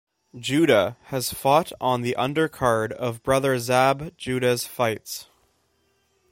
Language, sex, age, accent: English, male, 19-29, Canadian English